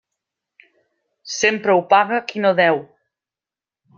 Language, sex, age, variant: Catalan, female, 50-59, Central